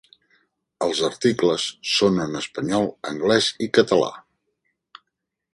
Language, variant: Catalan, Central